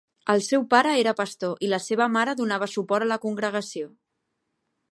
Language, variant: Catalan, Central